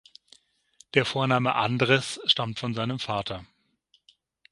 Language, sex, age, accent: German, male, 50-59, Deutschland Deutsch; Süddeutsch